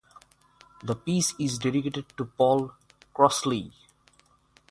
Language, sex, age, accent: English, male, 19-29, India and South Asia (India, Pakistan, Sri Lanka)